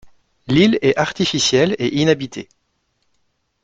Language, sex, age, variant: French, male, 30-39, Français de métropole